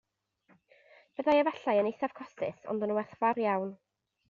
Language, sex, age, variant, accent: Welsh, female, 19-29, North-Eastern Welsh, Y Deyrnas Unedig Cymraeg